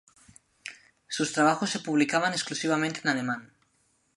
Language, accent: Spanish, España: Centro-Sur peninsular (Madrid, Toledo, Castilla-La Mancha)